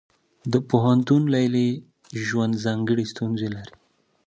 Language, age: Pashto, 19-29